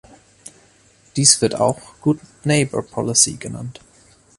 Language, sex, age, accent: German, male, 19-29, Deutschland Deutsch